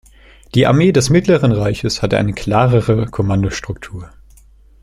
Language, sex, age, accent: German, male, under 19, Deutschland Deutsch